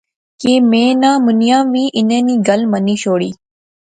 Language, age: Pahari-Potwari, 19-29